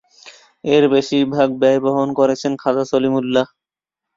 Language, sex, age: Bengali, male, 19-29